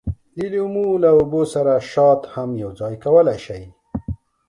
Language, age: Pashto, 40-49